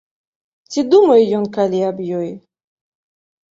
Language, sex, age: Belarusian, female, 30-39